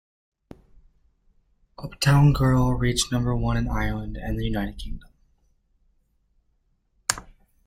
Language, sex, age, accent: English, male, 19-29, United States English